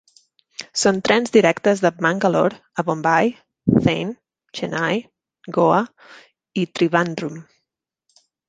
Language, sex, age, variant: Catalan, female, 30-39, Central